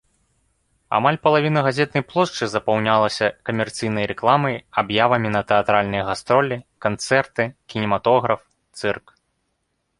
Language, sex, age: Belarusian, male, 19-29